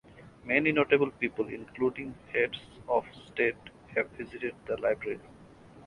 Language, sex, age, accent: English, male, 30-39, India and South Asia (India, Pakistan, Sri Lanka)